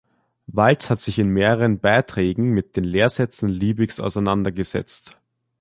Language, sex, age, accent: German, male, under 19, Österreichisches Deutsch